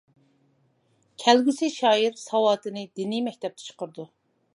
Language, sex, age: Uyghur, female, 40-49